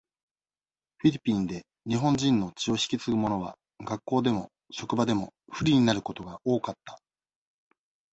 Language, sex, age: Japanese, male, 40-49